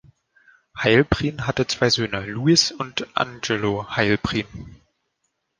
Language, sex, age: German, male, 19-29